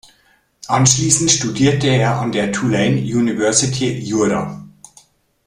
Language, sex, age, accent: German, male, 30-39, Deutschland Deutsch